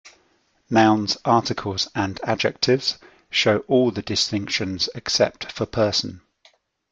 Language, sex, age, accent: English, male, 40-49, England English